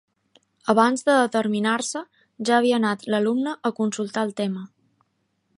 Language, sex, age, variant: Catalan, female, 19-29, Balear